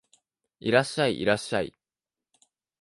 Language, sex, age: Japanese, male, 19-29